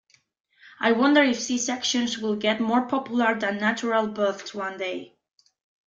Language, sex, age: English, female, 19-29